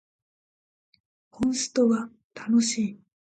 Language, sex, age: Japanese, female, 19-29